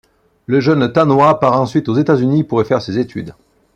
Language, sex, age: French, male, 40-49